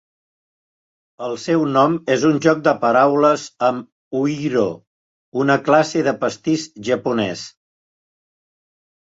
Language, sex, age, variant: Catalan, male, 70-79, Central